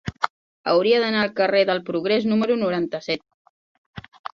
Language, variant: Catalan, Central